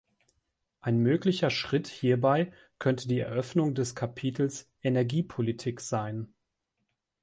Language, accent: German, Deutschland Deutsch